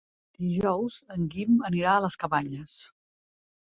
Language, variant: Catalan, Central